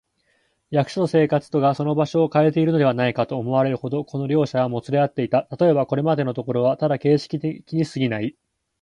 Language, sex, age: Japanese, male, 19-29